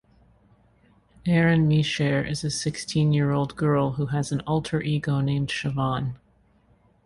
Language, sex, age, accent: English, female, 30-39, United States English